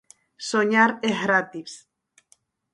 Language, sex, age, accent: Galician, female, 50-59, Atlántico (seseo e gheada)